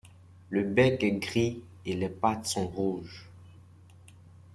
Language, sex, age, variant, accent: French, male, 19-29, Français d'Afrique subsaharienne et des îles africaines, Français de Côte d’Ivoire